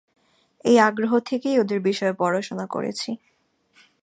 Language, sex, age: Bengali, female, 19-29